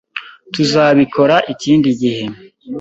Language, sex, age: Kinyarwanda, male, 19-29